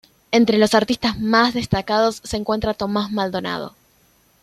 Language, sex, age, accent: Spanish, female, 19-29, Rioplatense: Argentina, Uruguay, este de Bolivia, Paraguay